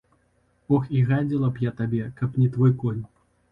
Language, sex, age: Belarusian, male, 30-39